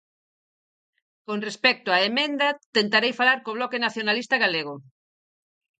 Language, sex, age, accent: Galician, female, 40-49, Atlántico (seseo e gheada)